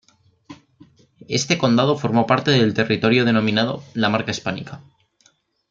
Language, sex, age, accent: Spanish, male, 19-29, España: Norte peninsular (Asturias, Castilla y León, Cantabria, País Vasco, Navarra, Aragón, La Rioja, Guadalajara, Cuenca)